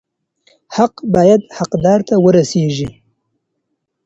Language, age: Pashto, 19-29